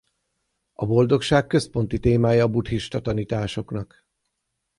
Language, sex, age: Hungarian, male, 40-49